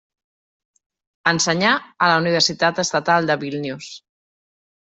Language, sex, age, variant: Catalan, female, 40-49, Central